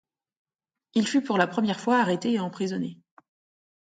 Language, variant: French, Français de métropole